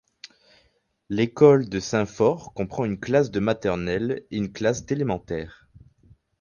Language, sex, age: French, male, 19-29